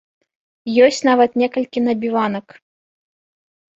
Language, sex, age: Belarusian, female, 19-29